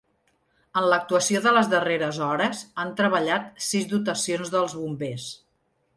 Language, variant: Catalan, Central